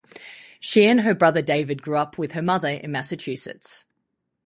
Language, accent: English, Australian English